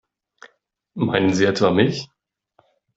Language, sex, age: German, male, 19-29